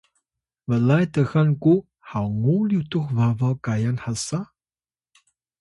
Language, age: Atayal, 30-39